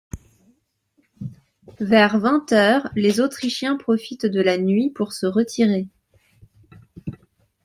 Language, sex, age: French, male, 19-29